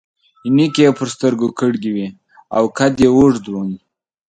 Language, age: Pashto, under 19